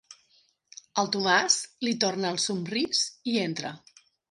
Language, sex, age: Catalan, female, 40-49